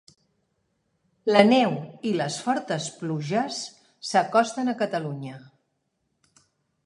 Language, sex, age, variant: Catalan, female, 50-59, Central